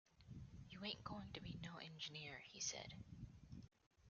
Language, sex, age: English, female, 19-29